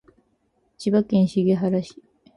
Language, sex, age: Japanese, female, 30-39